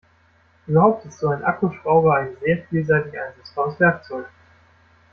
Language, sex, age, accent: German, male, 19-29, Deutschland Deutsch